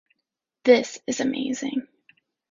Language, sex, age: English, female, 19-29